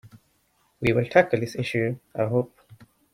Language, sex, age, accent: English, male, 19-29, England English